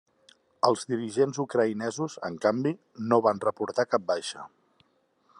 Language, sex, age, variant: Catalan, male, 30-39, Central